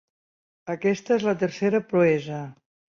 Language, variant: Catalan, Septentrional